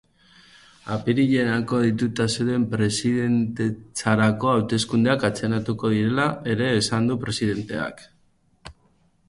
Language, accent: Basque, Mendebalekoa (Araba, Bizkaia, Gipuzkoako mendebaleko herri batzuk)